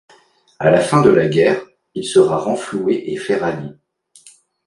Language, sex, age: French, male, 40-49